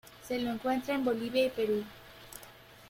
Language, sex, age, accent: Spanish, female, under 19, México